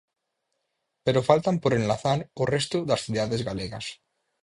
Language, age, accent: Galician, 19-29, Oriental (común en zona oriental)